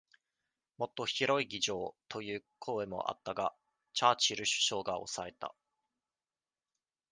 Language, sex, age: Japanese, male, 19-29